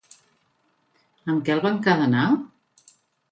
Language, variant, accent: Catalan, Central, central